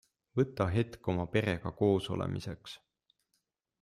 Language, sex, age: Estonian, male, 30-39